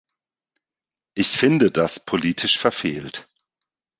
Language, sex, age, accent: German, male, 30-39, Deutschland Deutsch